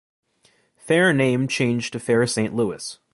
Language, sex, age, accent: English, male, 19-29, United States English